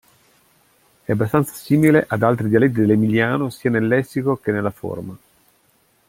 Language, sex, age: Italian, male, 50-59